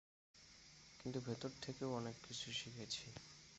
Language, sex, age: Bengali, male, 19-29